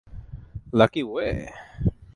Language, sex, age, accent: Bengali, male, 19-29, Native